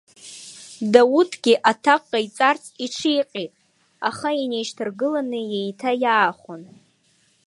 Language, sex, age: Abkhazian, female, under 19